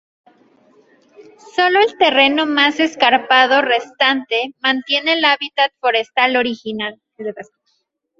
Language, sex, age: Spanish, female, 19-29